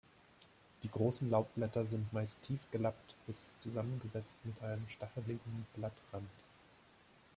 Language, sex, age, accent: German, male, 19-29, Deutschland Deutsch